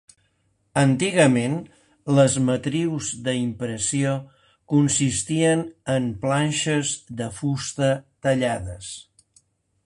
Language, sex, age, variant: Catalan, male, 60-69, Central